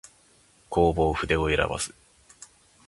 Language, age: Japanese, 19-29